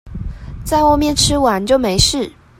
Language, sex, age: Chinese, female, 19-29